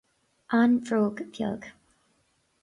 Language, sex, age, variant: Irish, female, 19-29, Gaeilge na Mumhan